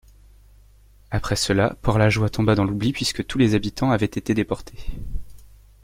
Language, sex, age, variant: French, male, 19-29, Français de métropole